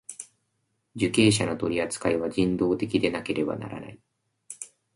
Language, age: Japanese, 19-29